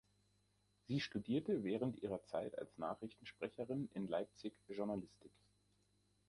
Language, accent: German, Deutschland Deutsch